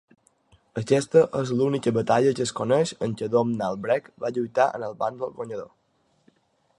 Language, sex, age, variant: Catalan, male, under 19, Balear